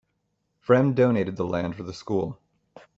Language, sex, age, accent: English, male, 19-29, United States English